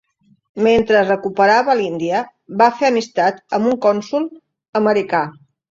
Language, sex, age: Catalan, female, 50-59